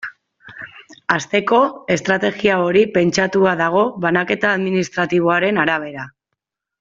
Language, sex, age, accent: Basque, female, 30-39, Erdialdekoa edo Nafarra (Gipuzkoa, Nafarroa)